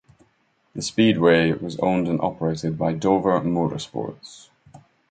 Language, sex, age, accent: English, male, 30-39, England English